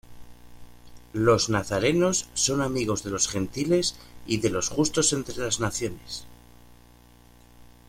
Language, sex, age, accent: Spanish, male, 40-49, España: Norte peninsular (Asturias, Castilla y León, Cantabria, País Vasco, Navarra, Aragón, La Rioja, Guadalajara, Cuenca)